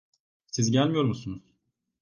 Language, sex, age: Turkish, male, 19-29